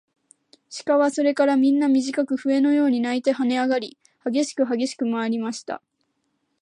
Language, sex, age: Japanese, female, under 19